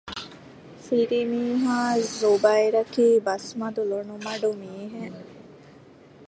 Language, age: Divehi, 40-49